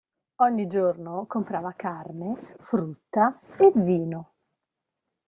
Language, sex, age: Italian, female, 40-49